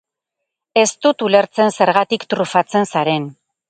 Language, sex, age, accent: Basque, female, 40-49, Erdialdekoa edo Nafarra (Gipuzkoa, Nafarroa)